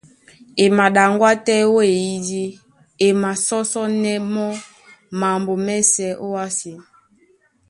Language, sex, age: Duala, female, 19-29